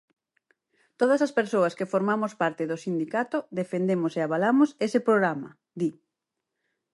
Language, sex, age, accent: Galician, female, 30-39, Oriental (común en zona oriental)